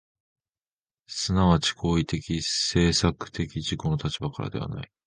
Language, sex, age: Japanese, male, under 19